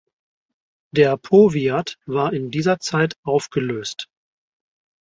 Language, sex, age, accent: German, male, 30-39, Deutschland Deutsch